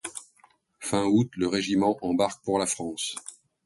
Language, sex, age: French, male, 50-59